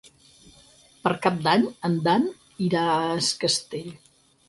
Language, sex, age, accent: Catalan, female, 60-69, Empordanès